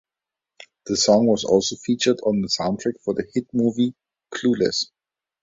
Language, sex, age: English, male, 30-39